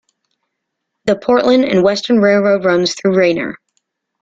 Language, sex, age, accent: English, female, 30-39, United States English